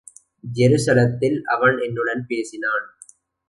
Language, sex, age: Tamil, male, 19-29